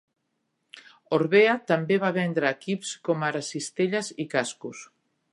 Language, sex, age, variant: Catalan, female, 50-59, Central